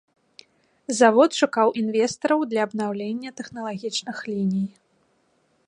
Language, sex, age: Belarusian, female, 19-29